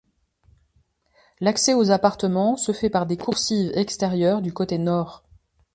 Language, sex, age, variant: French, female, 40-49, Français de métropole